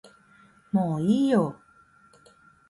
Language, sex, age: Japanese, female, 50-59